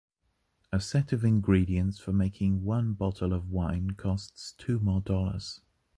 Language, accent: English, England English